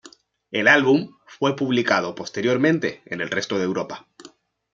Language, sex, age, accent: Spanish, male, 19-29, España: Norte peninsular (Asturias, Castilla y León, Cantabria, País Vasco, Navarra, Aragón, La Rioja, Guadalajara, Cuenca)